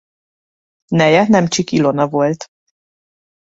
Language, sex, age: Hungarian, female, 30-39